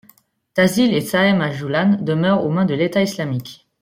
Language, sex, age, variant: French, female, 30-39, Français de métropole